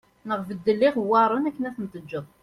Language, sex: Kabyle, female